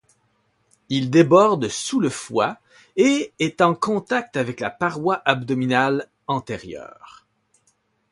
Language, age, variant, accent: French, 40-49, Français d'Amérique du Nord, Français du Canada